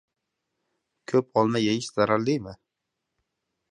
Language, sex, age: Uzbek, male, 19-29